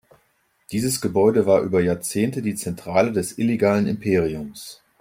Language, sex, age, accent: German, male, 40-49, Deutschland Deutsch